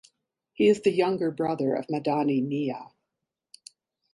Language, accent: English, Canadian English